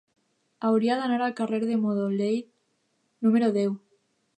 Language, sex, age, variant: Catalan, female, under 19, Alacantí